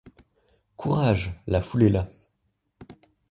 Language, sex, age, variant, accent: French, male, 19-29, Français d'Europe, Français de Suisse